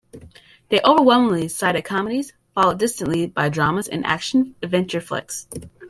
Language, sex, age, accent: English, female, under 19, United States English